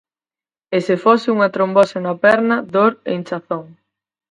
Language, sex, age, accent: Galician, female, under 19, Central (gheada); Normativo (estándar)